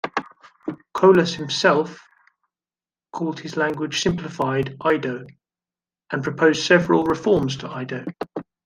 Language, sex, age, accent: English, male, 30-39, England English